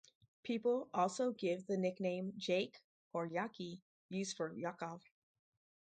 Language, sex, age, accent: English, female, 50-59, United States English